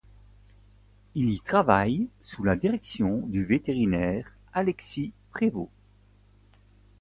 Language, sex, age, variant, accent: French, male, 60-69, Français d'Europe, Français de Belgique